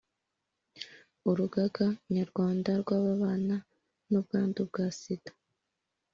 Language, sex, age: Kinyarwanda, female, 19-29